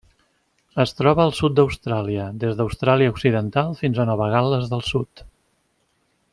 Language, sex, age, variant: Catalan, male, 50-59, Central